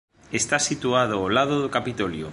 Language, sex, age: Galician, male, 40-49